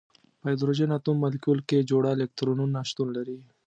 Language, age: Pashto, 30-39